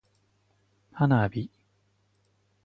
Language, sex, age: Japanese, male, 30-39